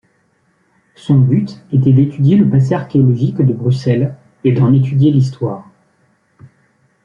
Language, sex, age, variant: French, male, 30-39, Français de métropole